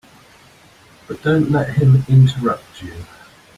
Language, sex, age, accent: English, male, 50-59, England English